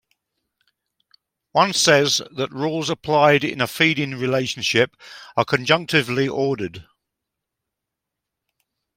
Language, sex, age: English, male, 70-79